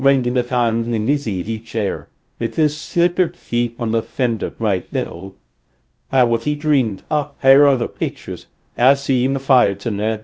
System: TTS, VITS